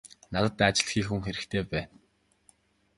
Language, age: Mongolian, 19-29